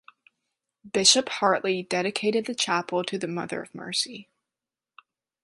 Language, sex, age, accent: English, female, under 19, United States English